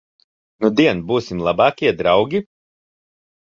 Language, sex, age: Latvian, male, 30-39